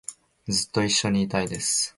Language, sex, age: Japanese, male, 19-29